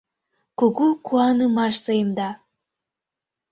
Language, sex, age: Mari, female, under 19